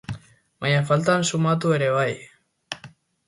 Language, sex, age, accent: Basque, female, 90+, Erdialdekoa edo Nafarra (Gipuzkoa, Nafarroa)